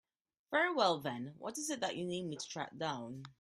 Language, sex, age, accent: English, female, 40-49, West Indies and Bermuda (Bahamas, Bermuda, Jamaica, Trinidad)